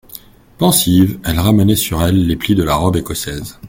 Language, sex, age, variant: French, male, 40-49, Français de métropole